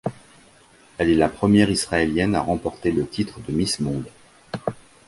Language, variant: French, Français de métropole